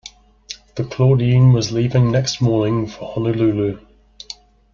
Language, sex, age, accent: English, male, 30-39, England English